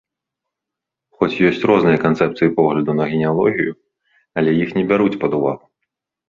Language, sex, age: Belarusian, male, 30-39